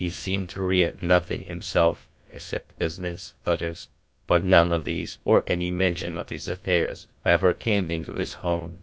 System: TTS, GlowTTS